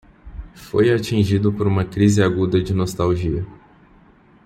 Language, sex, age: Portuguese, male, 19-29